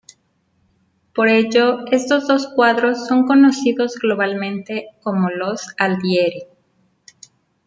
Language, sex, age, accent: Spanish, female, 40-49, México